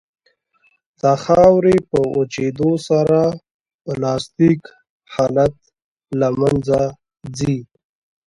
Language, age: Pashto, 19-29